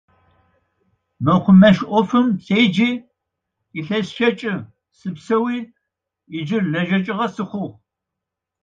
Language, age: Adyghe, 70-79